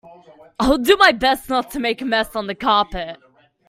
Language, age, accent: English, under 19, Australian English